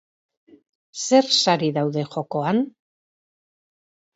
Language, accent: Basque, Erdialdekoa edo Nafarra (Gipuzkoa, Nafarroa)